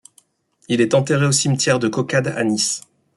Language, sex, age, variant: French, male, 30-39, Français de métropole